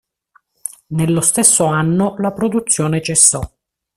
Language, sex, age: Italian, female, 40-49